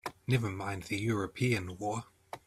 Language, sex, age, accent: English, male, 30-39, New Zealand English